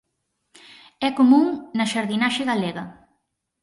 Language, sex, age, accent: Galician, female, 19-29, Central (sen gheada)